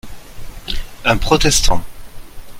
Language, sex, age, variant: French, male, 30-39, Français de métropole